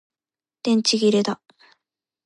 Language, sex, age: Japanese, female, under 19